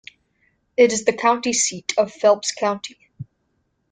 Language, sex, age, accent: English, female, under 19, United States English